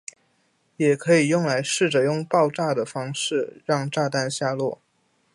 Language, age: Chinese, under 19